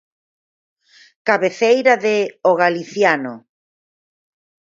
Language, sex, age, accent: Galician, female, 50-59, Normativo (estándar)